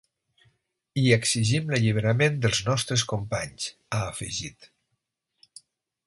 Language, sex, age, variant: Catalan, male, 50-59, Nord-Occidental